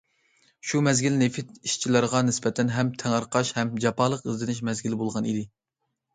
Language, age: Uyghur, 19-29